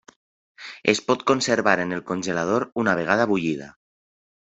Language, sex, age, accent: Catalan, male, 19-29, valencià